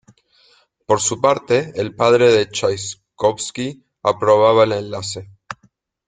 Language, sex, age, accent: Spanish, male, 19-29, Rioplatense: Argentina, Uruguay, este de Bolivia, Paraguay